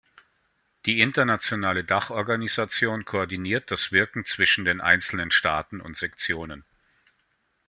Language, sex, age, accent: German, male, 40-49, Deutschland Deutsch